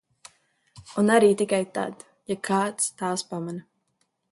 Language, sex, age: Latvian, female, 19-29